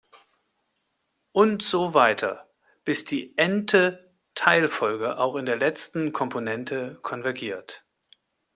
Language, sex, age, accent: German, male, 50-59, Deutschland Deutsch